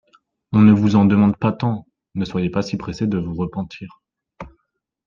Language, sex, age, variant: French, male, 19-29, Français de métropole